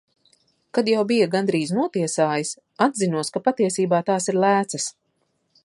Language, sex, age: Latvian, female, 30-39